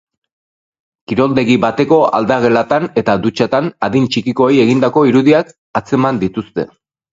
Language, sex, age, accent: Basque, male, under 19, Erdialdekoa edo Nafarra (Gipuzkoa, Nafarroa)